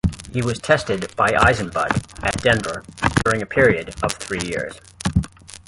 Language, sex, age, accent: English, male, 50-59, United States English